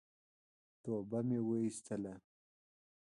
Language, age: Pashto, 19-29